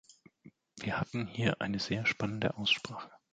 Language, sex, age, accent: German, male, 40-49, Deutschland Deutsch